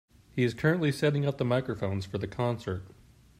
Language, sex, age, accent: English, male, 30-39, United States English